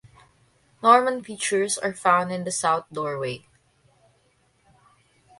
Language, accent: English, United States English; Filipino